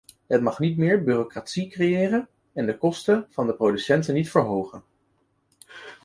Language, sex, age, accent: Dutch, male, 19-29, Nederlands Nederlands